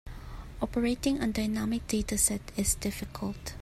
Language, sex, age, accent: English, female, 19-29, Filipino